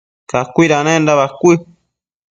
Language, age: Matsés, under 19